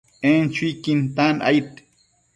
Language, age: Matsés, 40-49